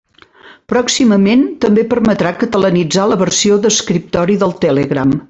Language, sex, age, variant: Catalan, female, 50-59, Central